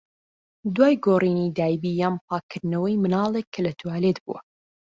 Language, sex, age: Central Kurdish, female, 19-29